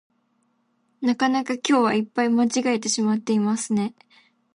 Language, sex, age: Japanese, female, under 19